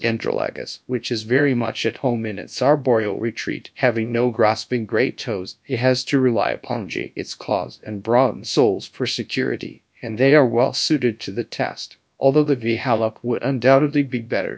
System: TTS, GradTTS